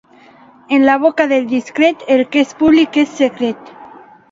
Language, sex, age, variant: Catalan, female, under 19, Alacantí